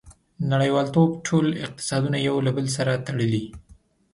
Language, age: Pashto, 19-29